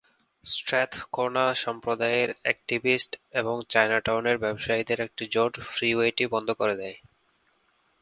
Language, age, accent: Bengali, 19-29, প্রমিত